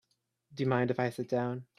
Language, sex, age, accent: English, male, 19-29, United States English